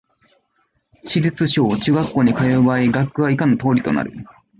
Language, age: Japanese, 19-29